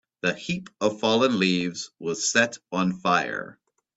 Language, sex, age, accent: English, male, 40-49, United States English